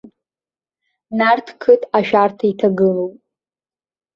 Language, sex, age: Abkhazian, female, under 19